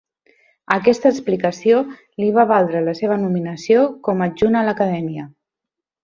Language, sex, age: Catalan, female, 30-39